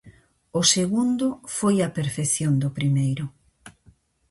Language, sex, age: Galician, female, 60-69